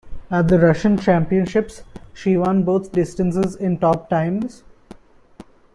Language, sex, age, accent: English, male, 19-29, India and South Asia (India, Pakistan, Sri Lanka)